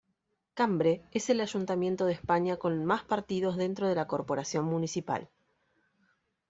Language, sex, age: Spanish, female, 30-39